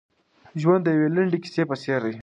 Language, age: Pashto, under 19